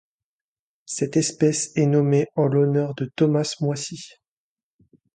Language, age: French, 19-29